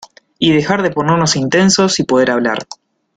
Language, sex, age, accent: Spanish, male, 19-29, Rioplatense: Argentina, Uruguay, este de Bolivia, Paraguay